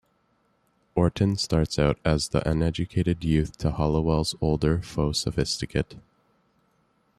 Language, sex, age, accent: English, male, 19-29, Canadian English